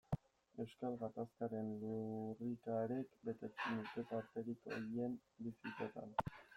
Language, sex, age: Basque, male, 19-29